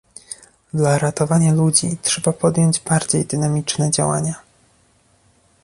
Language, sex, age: Polish, male, 19-29